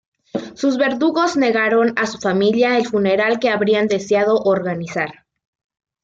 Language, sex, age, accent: Spanish, female, under 19, México